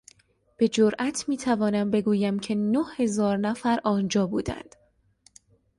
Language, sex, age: Persian, female, under 19